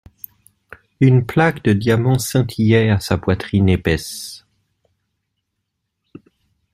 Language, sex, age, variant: French, male, 19-29, Français de métropole